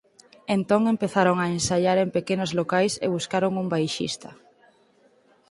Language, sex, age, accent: Galician, female, 19-29, Normativo (estándar)